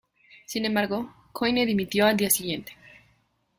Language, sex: Spanish, female